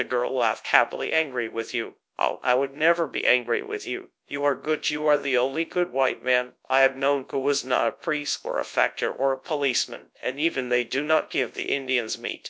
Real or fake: fake